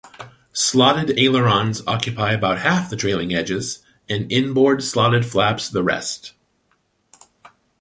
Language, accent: English, United States English